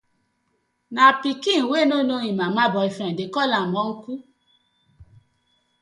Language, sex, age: Nigerian Pidgin, female, 40-49